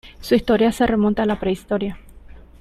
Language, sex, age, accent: Spanish, female, 19-29, América central